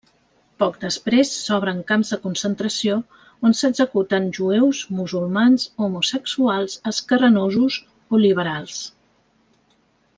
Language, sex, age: Catalan, female, 40-49